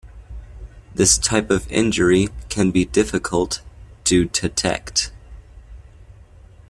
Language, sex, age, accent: English, male, under 19, United States English